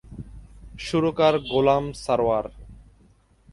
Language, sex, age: Bengali, male, 19-29